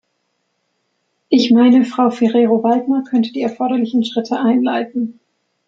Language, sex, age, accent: German, female, 19-29, Deutschland Deutsch